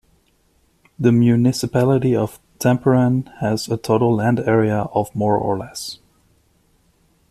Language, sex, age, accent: English, male, 30-39, United States English